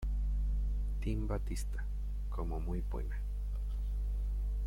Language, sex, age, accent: Spanish, male, 30-39, América central